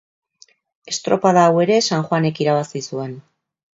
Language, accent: Basque, Mendebalekoa (Araba, Bizkaia, Gipuzkoako mendebaleko herri batzuk)